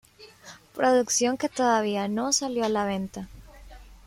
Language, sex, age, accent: Spanish, female, 19-29, América central